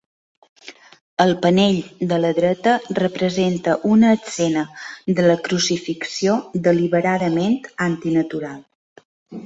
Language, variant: Catalan, Balear